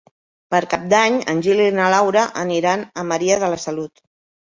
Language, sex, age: Catalan, female, 50-59